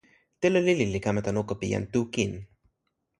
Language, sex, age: Toki Pona, male, 19-29